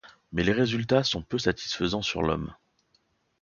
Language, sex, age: French, male, 40-49